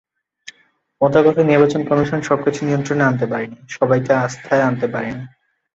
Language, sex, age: Bengali, male, 19-29